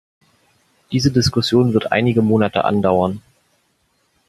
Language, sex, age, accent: German, male, 19-29, Deutschland Deutsch